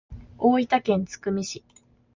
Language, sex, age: Japanese, female, 19-29